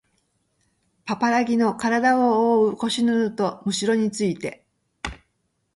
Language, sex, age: Japanese, female, 50-59